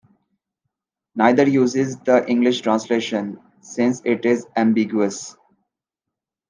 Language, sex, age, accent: English, male, 19-29, India and South Asia (India, Pakistan, Sri Lanka)